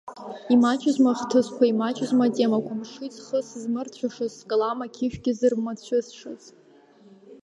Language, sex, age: Abkhazian, female, under 19